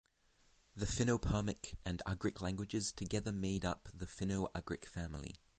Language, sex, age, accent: English, male, 19-29, England English; New Zealand English